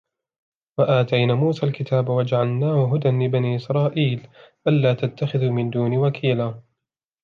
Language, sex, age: Arabic, male, 19-29